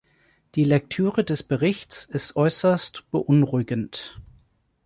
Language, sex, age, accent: German, male, 40-49, Deutschland Deutsch